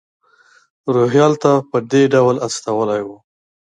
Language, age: Pashto, 30-39